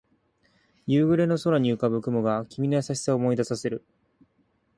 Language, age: Japanese, 19-29